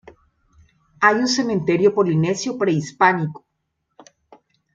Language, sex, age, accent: Spanish, female, 40-49, Andino-Pacífico: Colombia, Perú, Ecuador, oeste de Bolivia y Venezuela andina